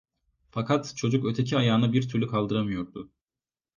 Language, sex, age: Turkish, male, 19-29